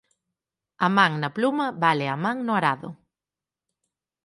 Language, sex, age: Galician, female, 30-39